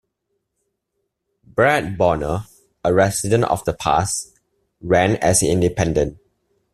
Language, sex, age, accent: English, male, under 19, Singaporean English